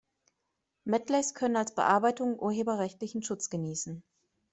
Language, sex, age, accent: German, female, 30-39, Deutschland Deutsch